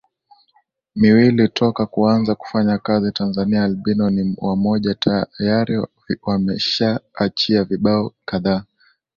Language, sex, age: Swahili, male, 19-29